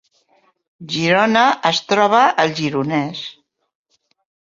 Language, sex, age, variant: Catalan, female, 60-69, Central